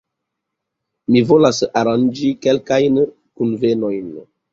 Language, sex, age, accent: Esperanto, male, 30-39, Internacia